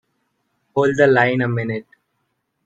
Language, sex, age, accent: English, male, 19-29, India and South Asia (India, Pakistan, Sri Lanka)